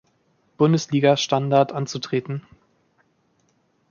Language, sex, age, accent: German, male, 30-39, Deutschland Deutsch